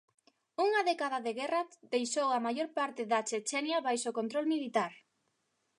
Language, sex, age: Galician, female, 30-39